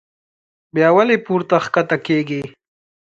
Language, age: Pashto, 30-39